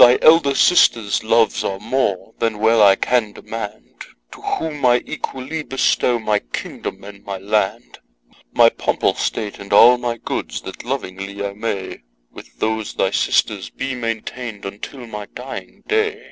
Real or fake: real